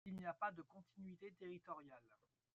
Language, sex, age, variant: French, male, 30-39, Français de métropole